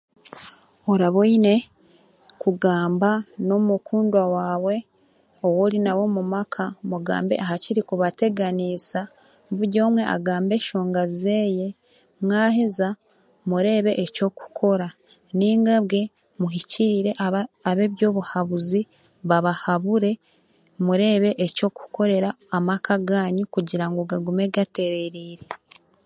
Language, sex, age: Chiga, female, 19-29